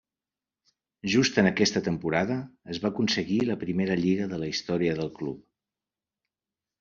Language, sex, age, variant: Catalan, male, 60-69, Central